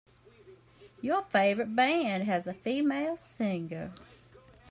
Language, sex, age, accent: English, female, 30-39, United States English